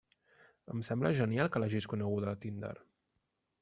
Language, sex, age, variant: Catalan, male, 30-39, Central